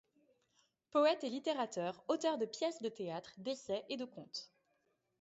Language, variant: French, Français de métropole